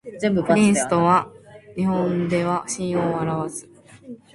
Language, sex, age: Japanese, female, under 19